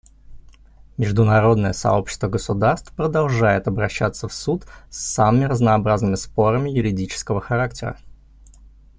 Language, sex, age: Russian, male, 30-39